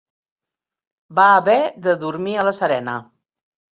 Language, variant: Catalan, Central